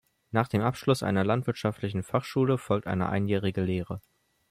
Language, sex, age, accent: German, male, 19-29, Deutschland Deutsch